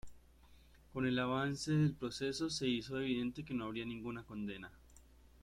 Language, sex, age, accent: Spanish, male, under 19, Caribe: Cuba, Venezuela, Puerto Rico, República Dominicana, Panamá, Colombia caribeña, México caribeño, Costa del golfo de México